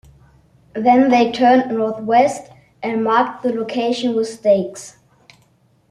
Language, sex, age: English, male, under 19